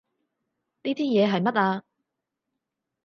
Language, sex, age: Cantonese, female, 30-39